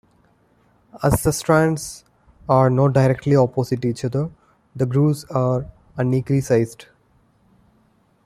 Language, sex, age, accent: English, male, 19-29, India and South Asia (India, Pakistan, Sri Lanka)